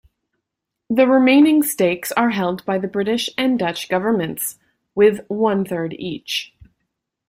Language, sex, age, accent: English, female, 30-39, Canadian English